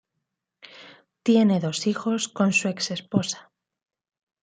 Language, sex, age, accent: Spanish, female, 30-39, España: Centro-Sur peninsular (Madrid, Toledo, Castilla-La Mancha)